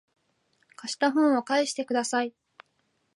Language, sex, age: Japanese, female, 19-29